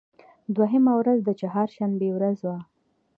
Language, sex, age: Pashto, female, 19-29